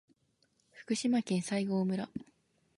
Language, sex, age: Japanese, female, under 19